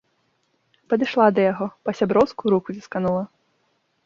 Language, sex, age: Belarusian, female, 19-29